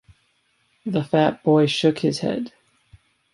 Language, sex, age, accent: English, male, 19-29, United States English